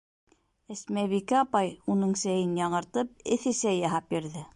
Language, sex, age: Bashkir, female, 50-59